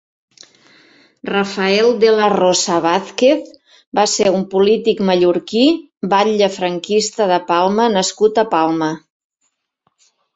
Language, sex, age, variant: Catalan, female, 60-69, Central